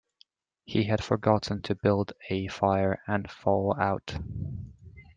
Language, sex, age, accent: English, male, 19-29, England English